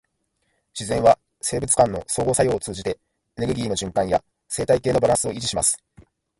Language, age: Japanese, 30-39